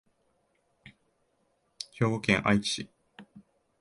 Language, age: Japanese, 19-29